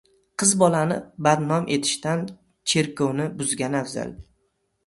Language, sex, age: Uzbek, male, 30-39